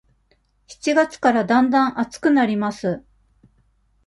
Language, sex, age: Japanese, female, 40-49